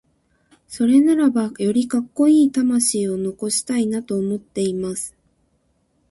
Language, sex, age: Japanese, female, 19-29